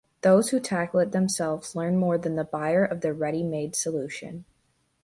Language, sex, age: English, female, under 19